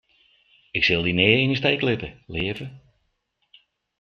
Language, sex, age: Western Frisian, male, 50-59